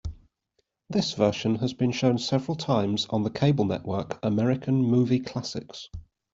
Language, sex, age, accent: English, male, 30-39, England English